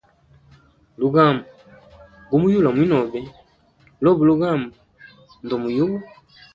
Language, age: Hemba, 19-29